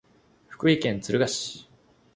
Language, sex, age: Japanese, male, under 19